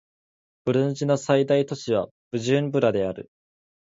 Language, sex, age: Japanese, male, 19-29